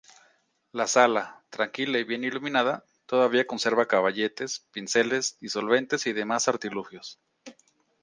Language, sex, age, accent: Spanish, male, 40-49, México